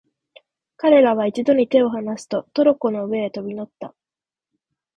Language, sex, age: Japanese, female, under 19